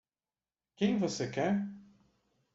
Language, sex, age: Portuguese, male, 19-29